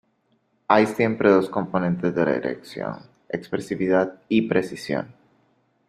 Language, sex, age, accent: Spanish, male, 19-29, América central